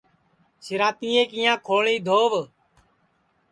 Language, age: Sansi, 19-29